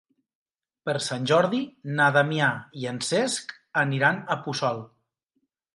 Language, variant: Catalan, Nord-Occidental